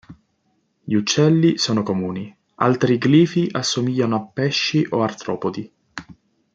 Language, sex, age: Italian, male, 19-29